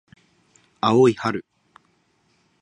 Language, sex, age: Japanese, male, 19-29